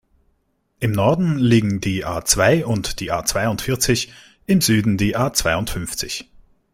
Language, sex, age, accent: German, male, 19-29, Österreichisches Deutsch